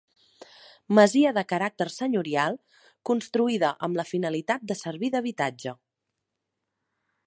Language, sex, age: Catalan, female, 30-39